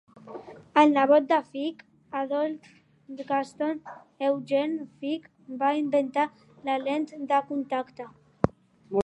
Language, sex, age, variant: Catalan, female, 30-39, Central